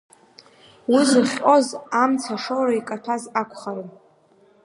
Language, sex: Abkhazian, female